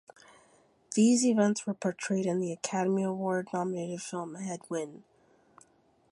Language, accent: English, United States English